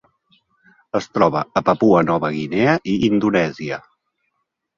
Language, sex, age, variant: Catalan, male, 50-59, Central